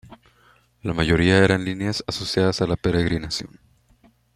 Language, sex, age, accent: Spanish, male, 19-29, México